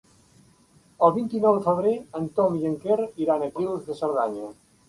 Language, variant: Catalan, Central